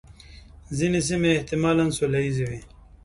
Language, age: Pashto, 19-29